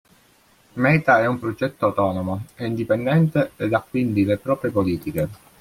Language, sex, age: Italian, male, 40-49